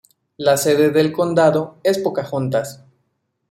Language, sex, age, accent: Spanish, male, 19-29, México